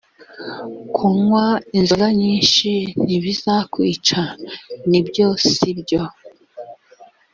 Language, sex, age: Kinyarwanda, female, 30-39